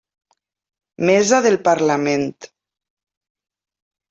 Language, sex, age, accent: Catalan, female, 50-59, valencià